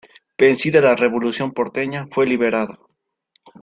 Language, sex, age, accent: Spanish, male, 19-29, Andino-Pacífico: Colombia, Perú, Ecuador, oeste de Bolivia y Venezuela andina